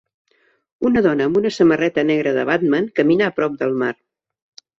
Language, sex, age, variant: Catalan, female, 70-79, Central